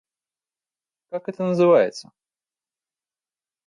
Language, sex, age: Russian, male, 19-29